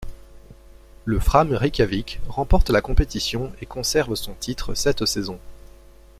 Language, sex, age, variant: French, male, 19-29, Français de métropole